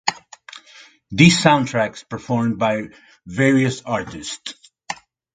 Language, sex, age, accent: English, male, 30-39, United States English